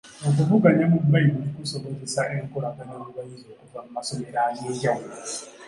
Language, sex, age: Ganda, male, 19-29